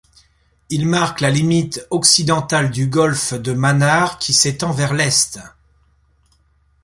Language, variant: French, Français de métropole